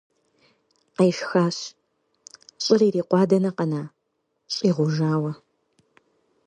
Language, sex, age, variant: Kabardian, female, 19-29, Адыгэбзэ (Къэбэрдей, Кирил, псоми зэдай)